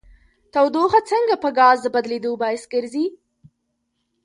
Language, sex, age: Pashto, female, under 19